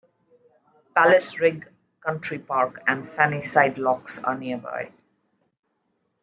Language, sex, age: English, female, 30-39